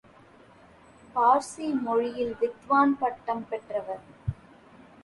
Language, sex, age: Tamil, female, 19-29